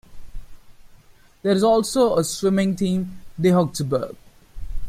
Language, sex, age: English, male, 19-29